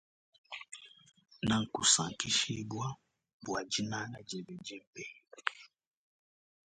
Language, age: Luba-Lulua, 19-29